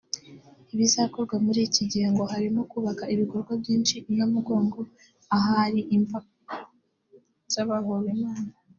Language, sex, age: Kinyarwanda, female, under 19